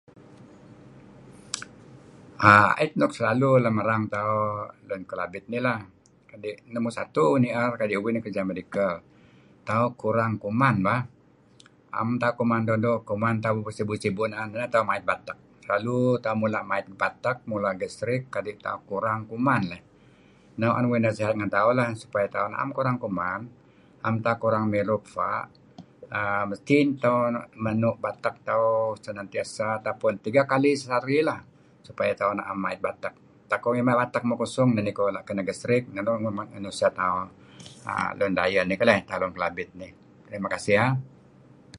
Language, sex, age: Kelabit, male, 70-79